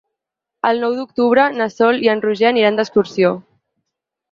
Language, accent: Catalan, nord-oriental